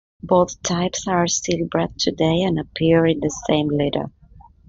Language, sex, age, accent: English, female, 30-39, United States English